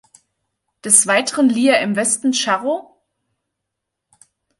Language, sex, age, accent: German, female, 19-29, Deutschland Deutsch